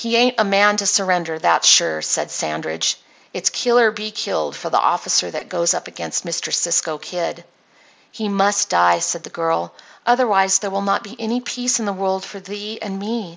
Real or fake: real